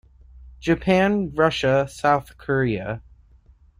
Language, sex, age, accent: English, male, 19-29, United States English